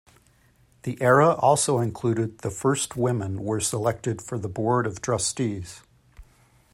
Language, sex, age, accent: English, male, 50-59, United States English